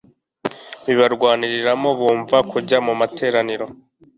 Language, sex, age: Kinyarwanda, male, 19-29